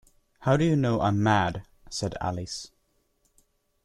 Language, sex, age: English, male, under 19